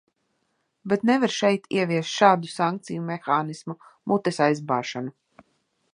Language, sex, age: Latvian, female, 30-39